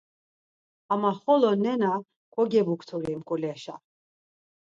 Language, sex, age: Laz, female, 40-49